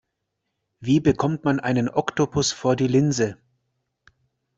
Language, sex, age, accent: German, male, 40-49, Deutschland Deutsch